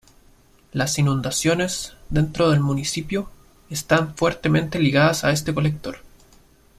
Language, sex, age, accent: Spanish, male, 19-29, Chileno: Chile, Cuyo